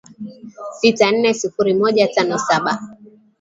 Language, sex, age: Swahili, female, 19-29